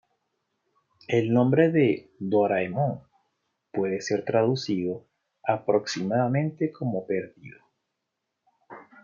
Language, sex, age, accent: Spanish, male, 40-49, Caribe: Cuba, Venezuela, Puerto Rico, República Dominicana, Panamá, Colombia caribeña, México caribeño, Costa del golfo de México